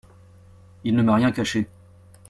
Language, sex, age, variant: French, male, 30-39, Français de métropole